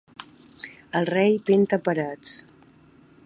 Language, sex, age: Catalan, female, 40-49